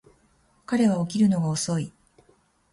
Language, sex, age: Japanese, female, 40-49